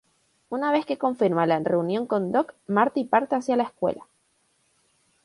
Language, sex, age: Spanish, female, 19-29